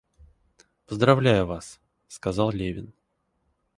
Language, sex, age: Russian, male, 30-39